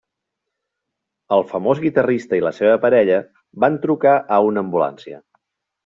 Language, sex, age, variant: Catalan, male, 30-39, Nord-Occidental